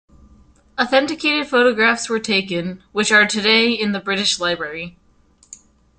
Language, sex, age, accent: English, female, 19-29, United States English